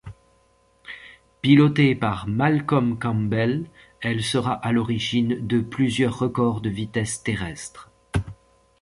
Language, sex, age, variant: French, male, 30-39, Français de métropole